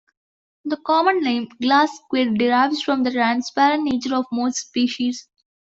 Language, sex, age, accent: English, female, 19-29, India and South Asia (India, Pakistan, Sri Lanka)